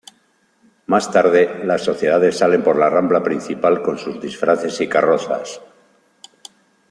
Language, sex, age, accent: Spanish, male, 50-59, España: Norte peninsular (Asturias, Castilla y León, Cantabria, País Vasco, Navarra, Aragón, La Rioja, Guadalajara, Cuenca)